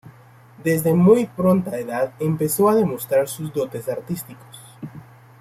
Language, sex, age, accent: Spanish, male, 30-39, América central